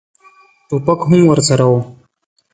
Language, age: Pashto, 19-29